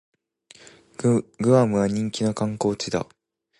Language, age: Japanese, 19-29